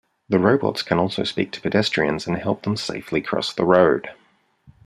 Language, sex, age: English, male, 30-39